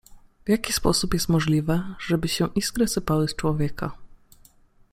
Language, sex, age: Polish, female, 19-29